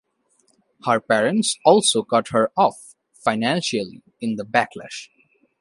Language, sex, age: English, male, 19-29